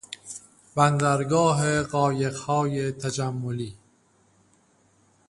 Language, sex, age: Persian, male, 30-39